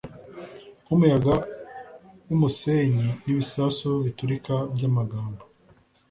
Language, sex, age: Kinyarwanda, male, 19-29